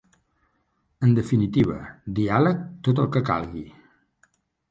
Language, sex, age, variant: Catalan, male, 60-69, Central